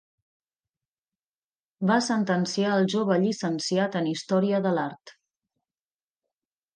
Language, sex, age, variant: Catalan, female, 30-39, Nord-Occidental